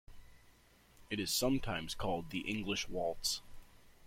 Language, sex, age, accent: English, male, 19-29, United States English